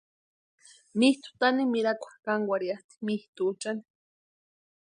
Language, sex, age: Western Highland Purepecha, female, 19-29